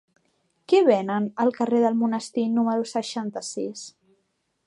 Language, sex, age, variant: Catalan, female, 19-29, Central